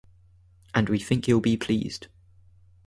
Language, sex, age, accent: English, male, 19-29, England English